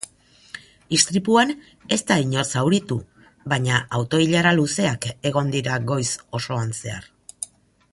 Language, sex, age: Basque, female, 50-59